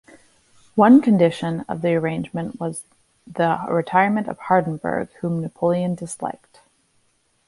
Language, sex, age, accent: English, female, 30-39, United States English